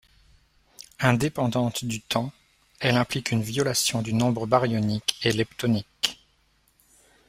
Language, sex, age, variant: French, male, 30-39, Français de métropole